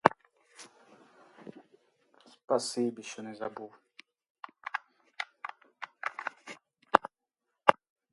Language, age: Ukrainian, 30-39